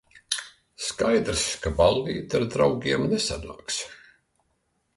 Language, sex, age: Latvian, male, 60-69